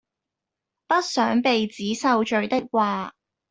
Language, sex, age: Cantonese, female, 19-29